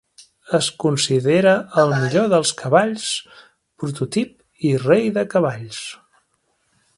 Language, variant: Catalan, Central